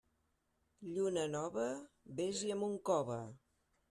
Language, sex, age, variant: Catalan, female, 60-69, Central